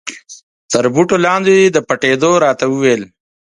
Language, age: Pashto, 30-39